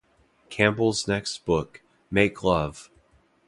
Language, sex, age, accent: English, male, 30-39, United States English